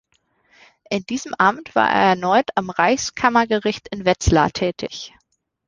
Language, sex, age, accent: German, female, 19-29, Deutschland Deutsch